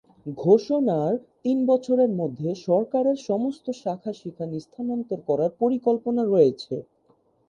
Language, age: Bengali, 19-29